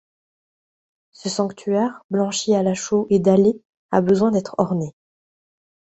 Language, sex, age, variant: French, female, 30-39, Français de métropole